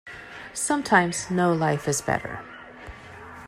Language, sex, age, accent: English, female, 40-49, United States English